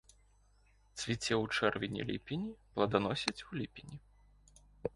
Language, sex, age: Belarusian, male, 19-29